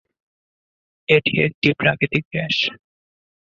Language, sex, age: Bengali, male, 19-29